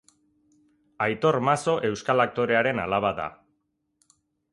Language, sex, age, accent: Basque, male, 40-49, Mendebalekoa (Araba, Bizkaia, Gipuzkoako mendebaleko herri batzuk)